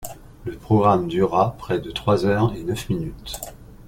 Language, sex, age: French, male, 50-59